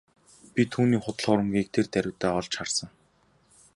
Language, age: Mongolian, 19-29